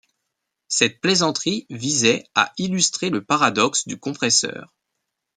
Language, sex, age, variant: French, male, 19-29, Français de métropole